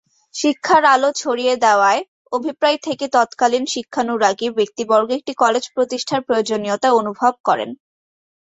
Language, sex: Bengali, female